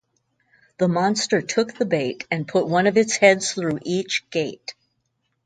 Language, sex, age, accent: English, female, 60-69, United States English